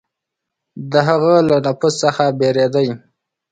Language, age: Pashto, 19-29